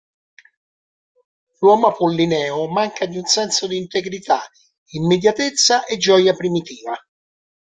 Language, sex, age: Italian, male, 60-69